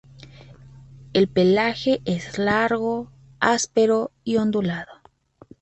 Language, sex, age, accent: Spanish, female, 30-39, México